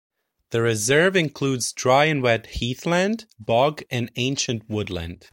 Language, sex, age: English, male, 19-29